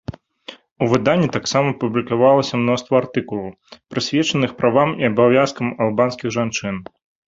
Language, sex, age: Belarusian, male, 30-39